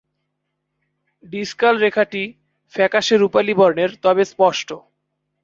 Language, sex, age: Bengali, male, 19-29